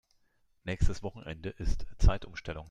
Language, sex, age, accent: German, male, 30-39, Deutschland Deutsch